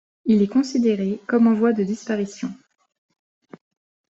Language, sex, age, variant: French, female, 19-29, Français de métropole